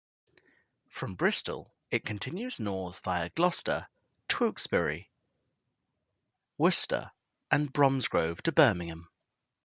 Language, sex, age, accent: English, male, 19-29, England English